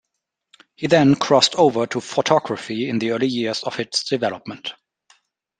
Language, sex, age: English, male, 30-39